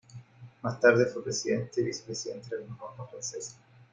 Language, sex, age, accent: Spanish, male, 40-49, España: Norte peninsular (Asturias, Castilla y León, Cantabria, País Vasco, Navarra, Aragón, La Rioja, Guadalajara, Cuenca)